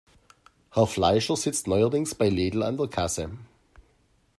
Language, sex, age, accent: German, male, 50-59, Deutschland Deutsch